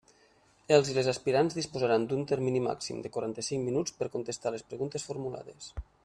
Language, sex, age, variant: Catalan, male, 30-39, Nord-Occidental